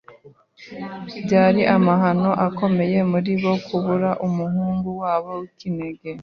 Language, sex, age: Kinyarwanda, female, 30-39